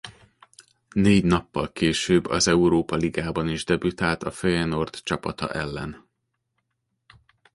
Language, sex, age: Hungarian, male, 40-49